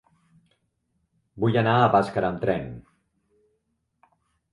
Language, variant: Catalan, Central